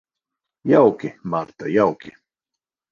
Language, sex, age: Latvian, male, 50-59